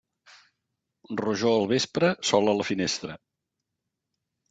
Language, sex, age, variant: Catalan, male, 50-59, Central